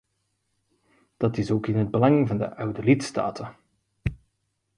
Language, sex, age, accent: Dutch, male, 30-39, Belgisch Nederlands